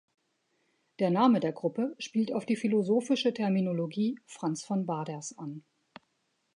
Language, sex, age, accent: German, female, 50-59, Deutschland Deutsch